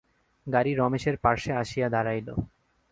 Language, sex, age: Bengali, male, 19-29